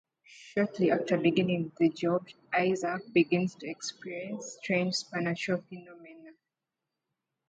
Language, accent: English, United States English